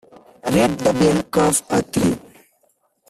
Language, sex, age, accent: English, male, 19-29, India and South Asia (India, Pakistan, Sri Lanka)